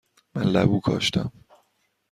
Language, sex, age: Persian, male, 30-39